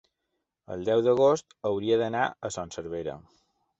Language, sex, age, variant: Catalan, male, 40-49, Balear